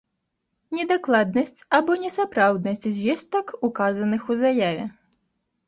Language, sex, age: Belarusian, female, 19-29